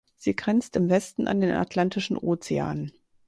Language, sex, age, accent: German, female, 30-39, Deutschland Deutsch